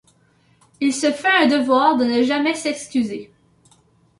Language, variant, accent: French, Français d'Amérique du Nord, Français du Canada